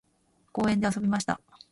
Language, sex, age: Japanese, female, 50-59